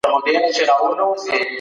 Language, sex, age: Pashto, female, 30-39